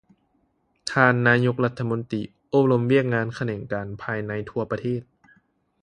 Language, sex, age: Lao, male, 19-29